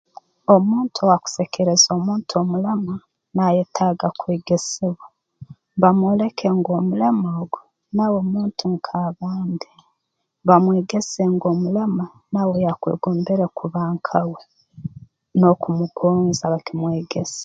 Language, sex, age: Tooro, female, 40-49